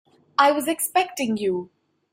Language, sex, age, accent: English, female, 19-29, India and South Asia (India, Pakistan, Sri Lanka)